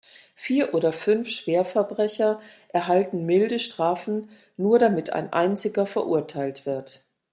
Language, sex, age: German, female, 50-59